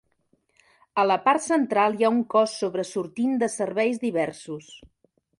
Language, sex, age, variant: Catalan, female, 40-49, Central